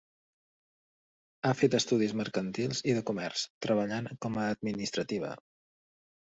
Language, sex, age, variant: Catalan, male, 40-49, Central